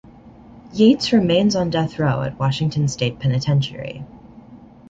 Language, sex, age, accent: English, male, under 19, United States English